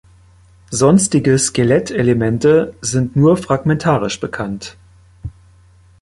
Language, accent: German, Deutschland Deutsch